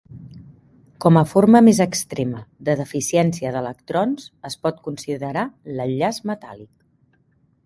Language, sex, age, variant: Catalan, female, 30-39, Central